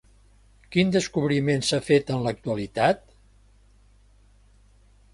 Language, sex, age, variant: Catalan, male, 70-79, Central